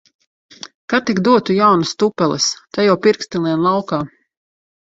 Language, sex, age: Latvian, female, 30-39